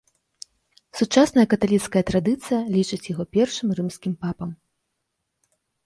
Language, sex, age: Belarusian, female, 30-39